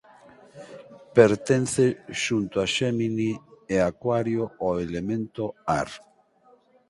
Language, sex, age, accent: Galician, male, 50-59, Normativo (estándar)